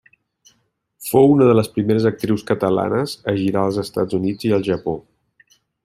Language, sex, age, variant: Catalan, male, 40-49, Central